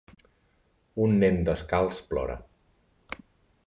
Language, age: Catalan, 40-49